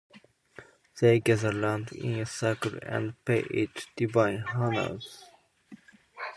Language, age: English, 30-39